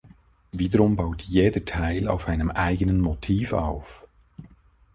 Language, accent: German, Schweizerdeutsch